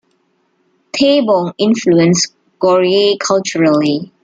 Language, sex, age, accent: English, female, 30-39, Malaysian English